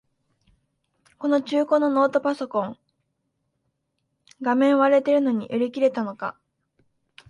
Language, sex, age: Japanese, female, 19-29